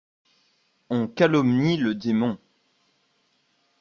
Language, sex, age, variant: French, male, 19-29, Français de métropole